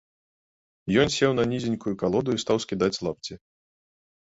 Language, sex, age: Belarusian, male, 30-39